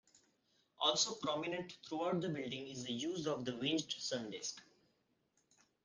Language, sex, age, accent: English, male, 19-29, India and South Asia (India, Pakistan, Sri Lanka)